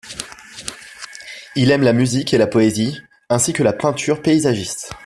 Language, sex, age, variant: French, male, 19-29, Français de métropole